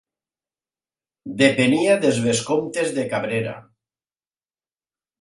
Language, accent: Catalan, valencià